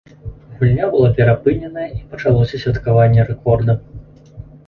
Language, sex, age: Belarusian, male, 30-39